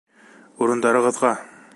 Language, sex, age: Bashkir, male, 19-29